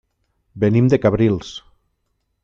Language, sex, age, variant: Catalan, male, 40-49, Nord-Occidental